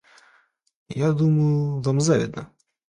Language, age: Russian, 19-29